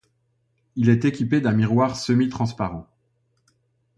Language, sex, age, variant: French, male, 60-69, Français de métropole